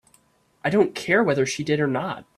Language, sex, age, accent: English, female, under 19, United States English